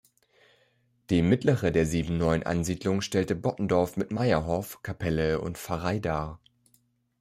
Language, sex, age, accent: German, male, 30-39, Deutschland Deutsch